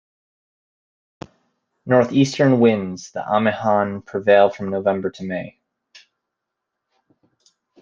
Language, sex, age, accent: English, male, 19-29, Canadian English